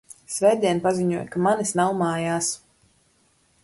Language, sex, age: Latvian, female, 19-29